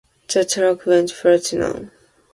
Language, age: English, 19-29